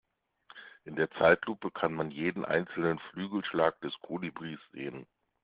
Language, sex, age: German, male, 40-49